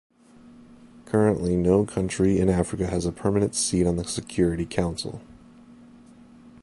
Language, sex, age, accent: English, male, 19-29, United States English